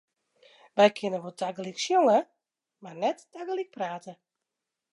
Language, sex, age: Western Frisian, female, 40-49